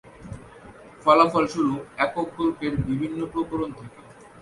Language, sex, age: Bengali, male, 19-29